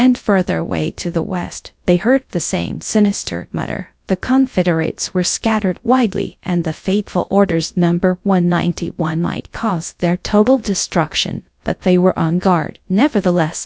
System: TTS, GradTTS